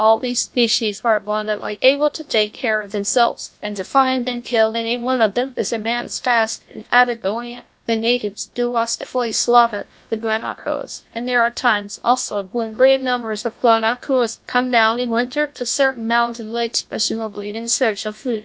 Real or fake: fake